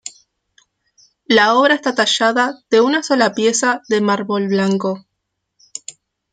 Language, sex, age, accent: Spanish, female, 19-29, Rioplatense: Argentina, Uruguay, este de Bolivia, Paraguay